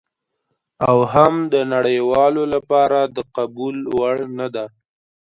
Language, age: Pashto, under 19